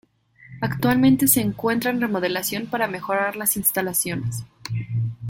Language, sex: Spanish, female